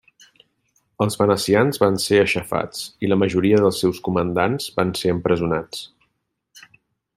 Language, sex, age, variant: Catalan, male, 40-49, Central